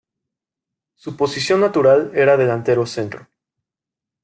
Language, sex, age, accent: Spanish, male, 19-29, México